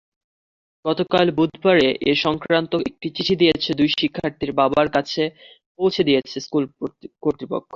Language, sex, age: Bengali, male, under 19